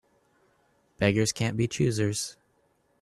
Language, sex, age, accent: English, male, 19-29, United States English